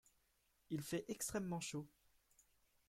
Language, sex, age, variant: French, male, under 19, Français de métropole